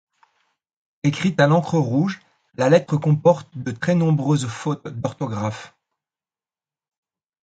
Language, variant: French, Français de métropole